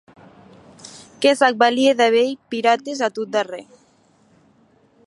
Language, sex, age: Occitan, female, 19-29